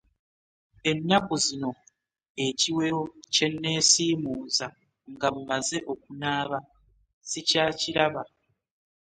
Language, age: Ganda, 19-29